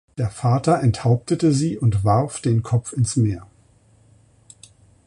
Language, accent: German, Deutschland Deutsch